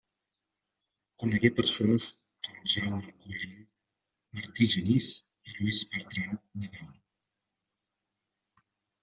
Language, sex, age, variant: Catalan, male, 40-49, Central